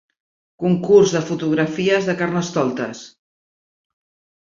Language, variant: Catalan, Central